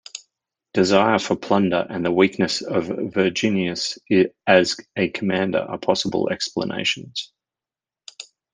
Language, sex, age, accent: English, male, 40-49, Australian English